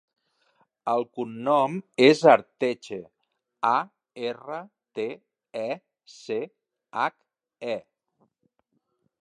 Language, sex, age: Catalan, male, 50-59